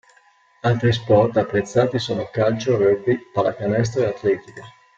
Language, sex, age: Italian, male, 40-49